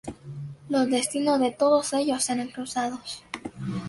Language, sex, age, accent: Spanish, female, under 19, América central